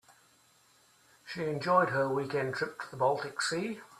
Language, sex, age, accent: English, male, 60-69, Australian English